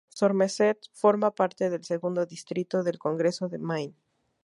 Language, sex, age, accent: Spanish, female, 19-29, México